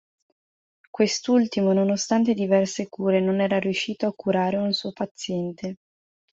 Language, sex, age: Italian, female, 19-29